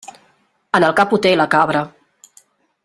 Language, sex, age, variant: Catalan, female, 40-49, Central